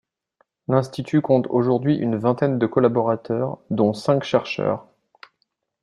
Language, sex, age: French, male, 30-39